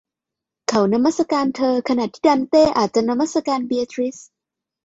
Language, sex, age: Thai, female, 30-39